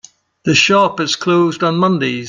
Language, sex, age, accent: English, male, 60-69, Scottish English